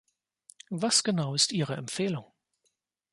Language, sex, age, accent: German, male, 30-39, Deutschland Deutsch